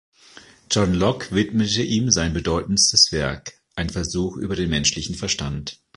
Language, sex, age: German, male, 40-49